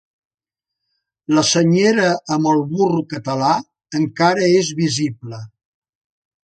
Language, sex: Catalan, male